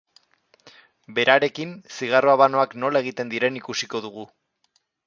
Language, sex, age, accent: Basque, male, 30-39, Mendebalekoa (Araba, Bizkaia, Gipuzkoako mendebaleko herri batzuk)